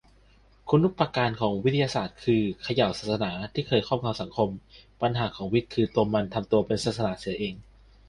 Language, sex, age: Thai, male, 19-29